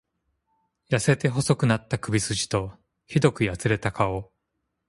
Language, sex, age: Japanese, male, 30-39